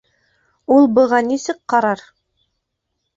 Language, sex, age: Bashkir, female, 19-29